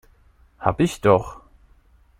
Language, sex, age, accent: German, male, 19-29, Deutschland Deutsch